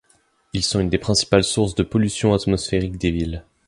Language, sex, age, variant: French, male, 19-29, Français de métropole